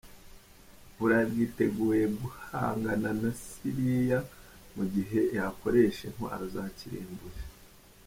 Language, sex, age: Kinyarwanda, male, 30-39